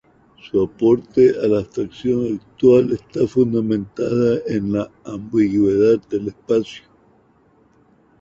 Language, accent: Spanish, Andino-Pacífico: Colombia, Perú, Ecuador, oeste de Bolivia y Venezuela andina